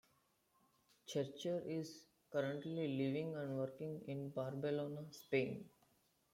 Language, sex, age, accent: English, male, 19-29, India and South Asia (India, Pakistan, Sri Lanka)